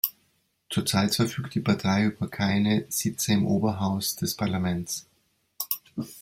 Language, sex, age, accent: German, male, 40-49, Österreichisches Deutsch